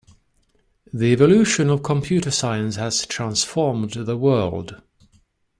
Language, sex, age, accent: English, male, 40-49, England English